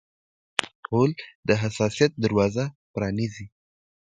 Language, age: Pashto, 19-29